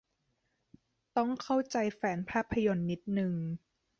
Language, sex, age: Thai, female, 30-39